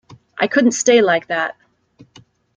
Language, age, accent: English, 30-39, United States English